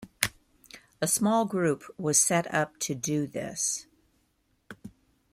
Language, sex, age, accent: English, female, 50-59, United States English